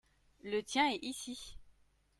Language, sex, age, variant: French, female, 30-39, Français de métropole